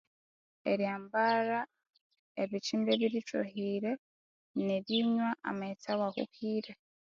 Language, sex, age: Konzo, female, 19-29